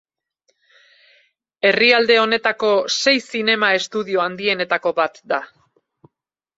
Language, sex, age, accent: Basque, female, 40-49, Mendebalekoa (Araba, Bizkaia, Gipuzkoako mendebaleko herri batzuk)